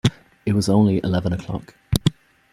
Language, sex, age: English, male, 30-39